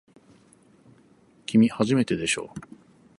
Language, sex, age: Japanese, male, 40-49